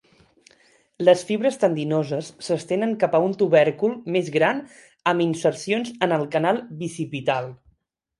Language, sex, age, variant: Catalan, male, 19-29, Central